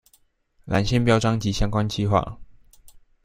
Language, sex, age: Chinese, male, 19-29